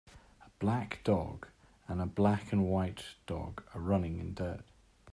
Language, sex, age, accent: English, male, 30-39, England English